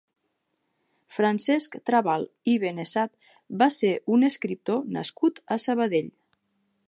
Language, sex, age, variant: Catalan, female, 30-39, Nord-Occidental